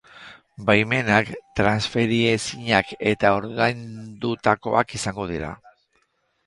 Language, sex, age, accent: Basque, male, 60-69, Erdialdekoa edo Nafarra (Gipuzkoa, Nafarroa)